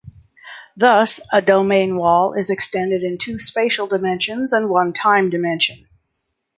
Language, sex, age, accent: English, female, 70-79, United States English